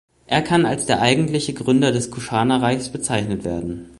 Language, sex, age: German, male, 19-29